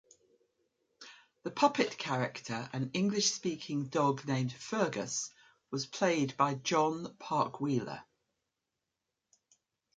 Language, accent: English, England English